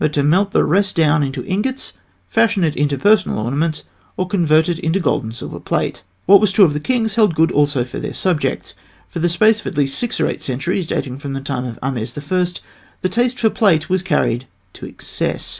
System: none